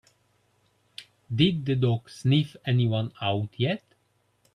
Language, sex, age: English, male, 40-49